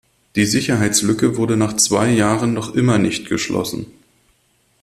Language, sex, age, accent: German, male, 30-39, Deutschland Deutsch